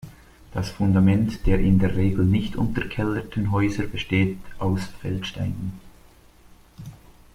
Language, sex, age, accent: German, male, 30-39, Schweizerdeutsch